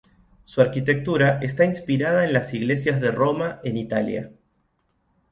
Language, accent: Spanish, Rioplatense: Argentina, Uruguay, este de Bolivia, Paraguay